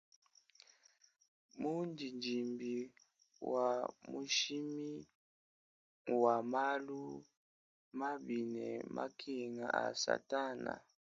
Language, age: Luba-Lulua, 19-29